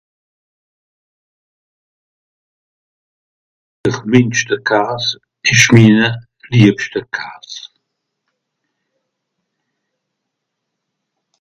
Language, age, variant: Swiss German, 70-79, Nordniederàlemmànisch (Rishoffe, Zàwere, Bùsswìller, Hawenau, Brüemt, Stroossbùri, Molse, Dàmbàch, Schlettstàtt, Pfàlzbùri usw.)